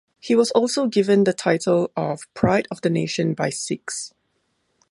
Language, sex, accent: English, female, Singaporean English